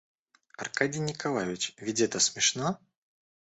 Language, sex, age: Russian, male, 19-29